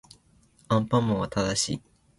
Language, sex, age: Japanese, male, under 19